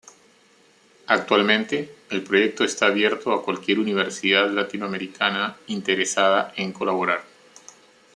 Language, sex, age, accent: Spanish, male, 50-59, Andino-Pacífico: Colombia, Perú, Ecuador, oeste de Bolivia y Venezuela andina